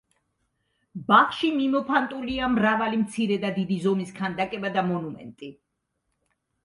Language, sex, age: Georgian, female, 60-69